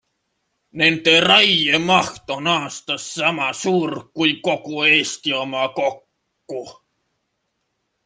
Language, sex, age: Estonian, male, 19-29